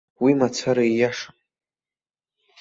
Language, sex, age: Abkhazian, male, under 19